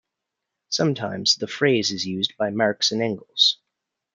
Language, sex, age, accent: English, male, 30-39, Canadian English